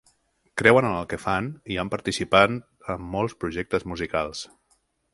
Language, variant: Catalan, Central